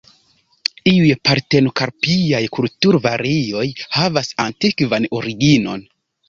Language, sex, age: Esperanto, male, 19-29